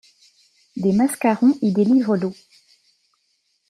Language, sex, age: French, female, 40-49